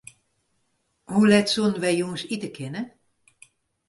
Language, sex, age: Western Frisian, female, 60-69